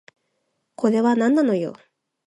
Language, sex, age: Japanese, female, 19-29